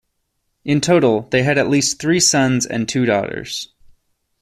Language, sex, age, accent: English, male, 19-29, United States English